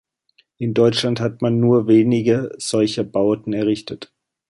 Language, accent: German, Deutschland Deutsch